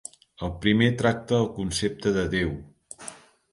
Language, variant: Catalan, Central